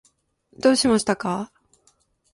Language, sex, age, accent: Japanese, female, 50-59, 標準語